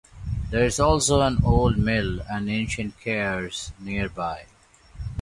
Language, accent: English, India and South Asia (India, Pakistan, Sri Lanka)